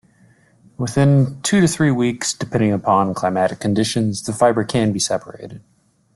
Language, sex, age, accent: English, male, 19-29, United States English